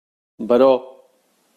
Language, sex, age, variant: Catalan, male, 50-59, Central